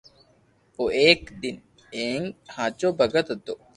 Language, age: Loarki, under 19